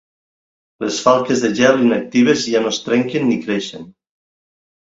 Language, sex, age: Catalan, male, 50-59